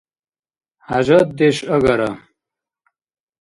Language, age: Dargwa, 50-59